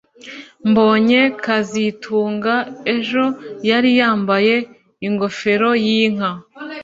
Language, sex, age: Kinyarwanda, female, 19-29